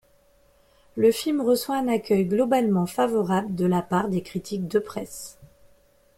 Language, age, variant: French, 40-49, Français de métropole